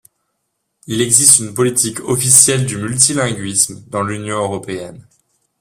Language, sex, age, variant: French, male, 19-29, Français de métropole